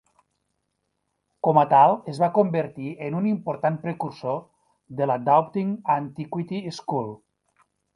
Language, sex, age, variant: Catalan, male, 50-59, Nord-Occidental